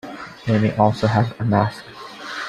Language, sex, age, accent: English, male, 19-29, Filipino